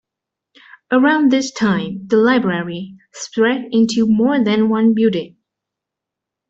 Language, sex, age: English, female, under 19